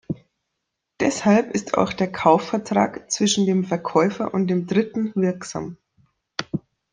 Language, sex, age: German, female, 30-39